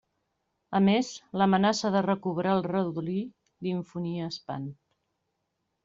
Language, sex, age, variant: Catalan, female, 30-39, Central